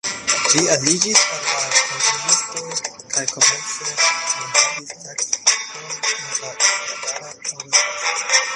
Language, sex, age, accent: Esperanto, male, 19-29, Internacia